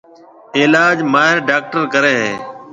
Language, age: Marwari (Pakistan), 40-49